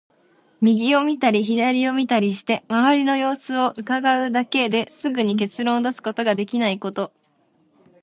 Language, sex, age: Japanese, female, 19-29